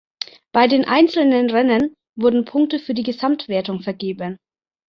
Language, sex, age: German, female, 30-39